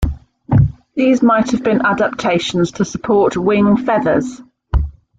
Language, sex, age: English, female, 50-59